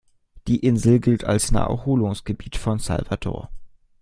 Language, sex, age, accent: German, male, 19-29, Deutschland Deutsch